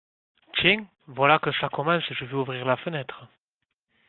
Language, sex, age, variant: French, male, 19-29, Français de métropole